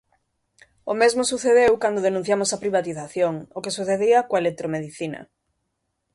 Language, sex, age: Galician, female, 30-39